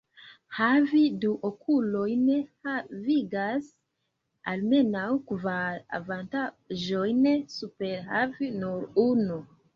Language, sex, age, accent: Esperanto, female, 19-29, Internacia